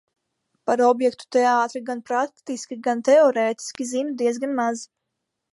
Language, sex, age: Latvian, female, 19-29